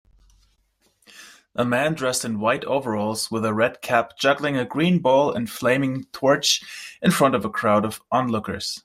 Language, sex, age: English, male, 19-29